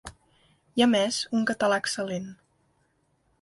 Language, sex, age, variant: Catalan, female, 19-29, Central